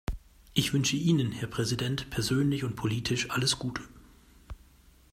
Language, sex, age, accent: German, male, 40-49, Deutschland Deutsch